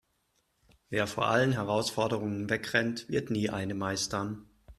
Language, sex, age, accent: German, male, 40-49, Deutschland Deutsch